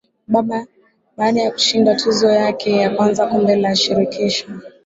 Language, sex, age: Swahili, female, 19-29